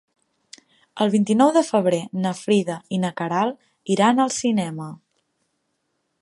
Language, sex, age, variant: Catalan, female, 19-29, Central